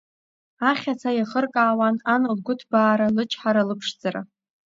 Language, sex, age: Abkhazian, female, under 19